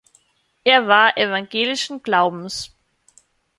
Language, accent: German, Österreichisches Deutsch